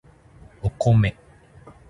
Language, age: Japanese, 30-39